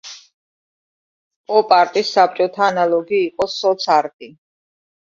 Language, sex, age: Georgian, female, 40-49